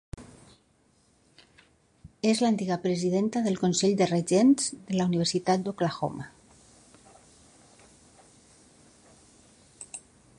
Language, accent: Catalan, valencià; valencià meridional